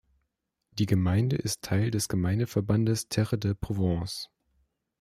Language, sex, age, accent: German, male, 19-29, Deutschland Deutsch